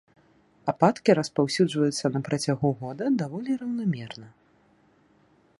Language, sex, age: Belarusian, female, 30-39